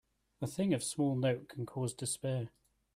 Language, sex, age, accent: English, male, 30-39, Welsh English